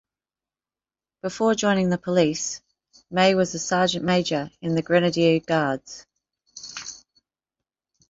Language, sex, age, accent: English, female, 40-49, Australian English